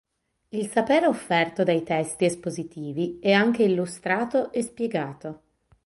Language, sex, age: Italian, female, 30-39